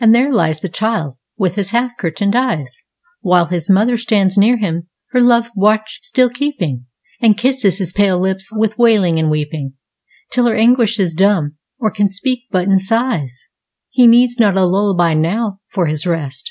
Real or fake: real